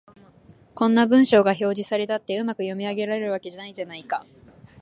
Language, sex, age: Japanese, female, under 19